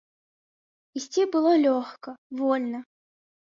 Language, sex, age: Belarusian, female, under 19